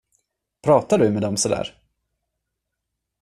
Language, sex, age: Swedish, male, 19-29